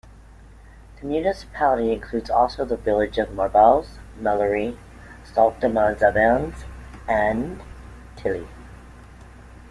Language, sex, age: English, female, 50-59